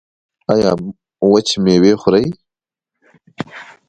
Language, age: Pashto, 19-29